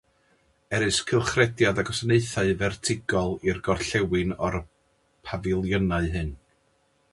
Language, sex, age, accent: Welsh, male, 40-49, Y Deyrnas Unedig Cymraeg